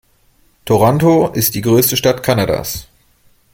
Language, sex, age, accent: German, male, 30-39, Deutschland Deutsch